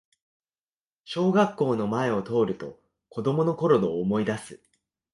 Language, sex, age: Japanese, male, 19-29